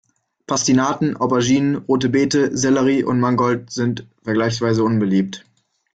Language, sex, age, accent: German, male, 19-29, Deutschland Deutsch